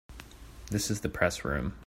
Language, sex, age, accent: English, male, under 19, United States English